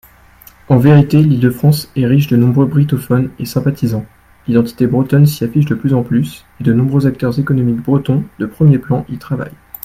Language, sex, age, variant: French, male, 19-29, Français de métropole